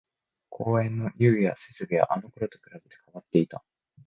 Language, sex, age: Japanese, male, 19-29